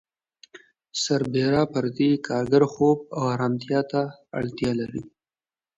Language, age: Pashto, 19-29